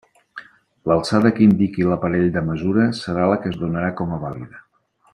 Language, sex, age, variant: Catalan, male, 50-59, Central